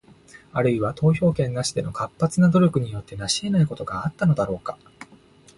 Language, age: Japanese, 19-29